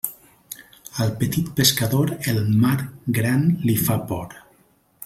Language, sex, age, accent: Catalan, male, 40-49, valencià